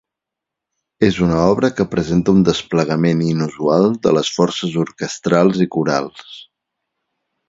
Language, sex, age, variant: Catalan, male, 40-49, Central